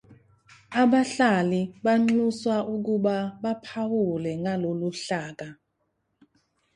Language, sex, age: Zulu, female, 19-29